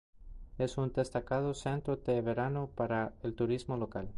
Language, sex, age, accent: Spanish, male, 19-29, Andino-Pacífico: Colombia, Perú, Ecuador, oeste de Bolivia y Venezuela andina